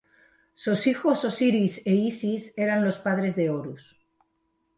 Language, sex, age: Spanish, female, 40-49